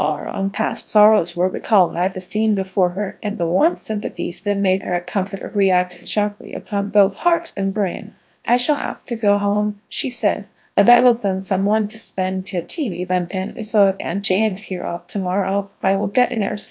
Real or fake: fake